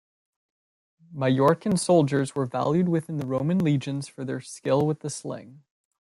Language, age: English, 19-29